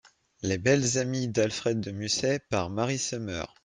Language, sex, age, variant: French, male, 30-39, Français de métropole